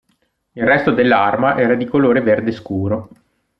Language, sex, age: Italian, male, 30-39